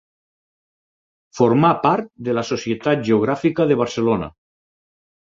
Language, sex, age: Catalan, male, 50-59